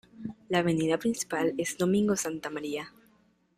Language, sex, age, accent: Spanish, female, under 19, América central